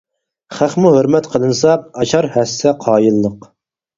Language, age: Uyghur, 30-39